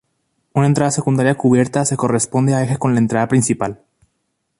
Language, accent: Spanish, México